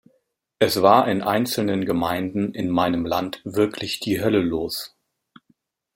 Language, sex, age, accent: German, male, 30-39, Deutschland Deutsch